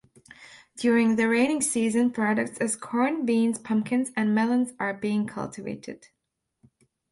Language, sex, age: English, female, 30-39